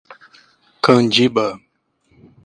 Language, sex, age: Portuguese, male, 30-39